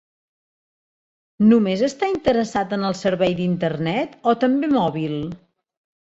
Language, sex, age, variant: Catalan, female, 40-49, Central